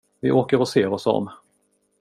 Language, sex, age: Swedish, male, 30-39